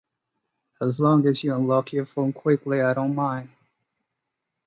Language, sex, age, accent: English, male, 19-29, England English; India and South Asia (India, Pakistan, Sri Lanka)